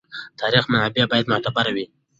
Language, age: Pashto, 19-29